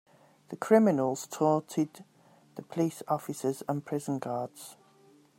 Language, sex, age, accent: English, female, 50-59, England English